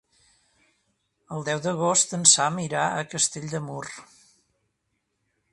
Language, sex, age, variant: Catalan, male, 60-69, Central